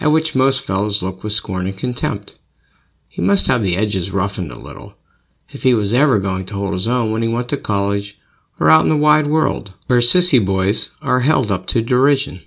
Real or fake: real